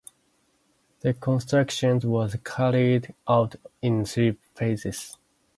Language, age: English, 19-29